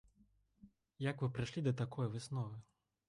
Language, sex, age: Belarusian, male, 19-29